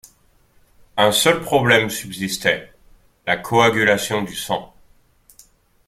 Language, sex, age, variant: French, male, 30-39, Français de métropole